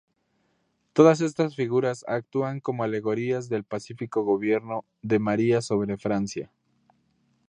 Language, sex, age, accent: Spanish, male, 19-29, México